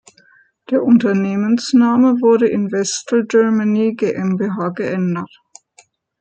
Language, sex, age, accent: German, female, 60-69, Deutschland Deutsch